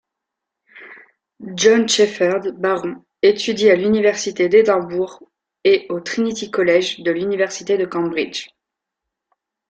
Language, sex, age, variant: French, female, 19-29, Français de métropole